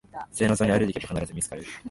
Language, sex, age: Japanese, male, 19-29